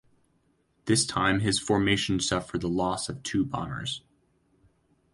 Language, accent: English, United States English